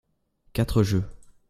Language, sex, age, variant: French, male, under 19, Français de métropole